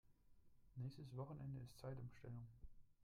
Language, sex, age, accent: German, male, 19-29, Deutschland Deutsch